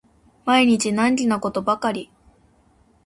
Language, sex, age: Japanese, female, 19-29